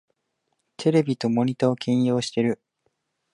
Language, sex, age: Japanese, male, 19-29